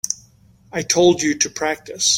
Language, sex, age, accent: English, male, 50-59, United States English